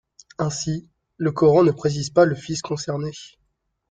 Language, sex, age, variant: French, male, 19-29, Français de métropole